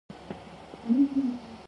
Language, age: English, 19-29